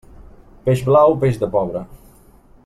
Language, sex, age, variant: Catalan, male, 30-39, Balear